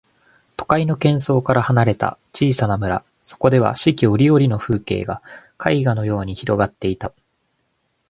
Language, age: Japanese, 19-29